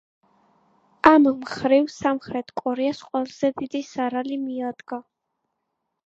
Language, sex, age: Georgian, female, 19-29